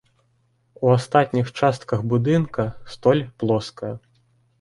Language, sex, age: Belarusian, male, 30-39